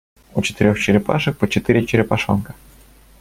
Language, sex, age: Russian, male, 19-29